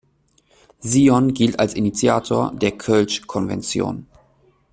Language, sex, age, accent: German, male, 19-29, Deutschland Deutsch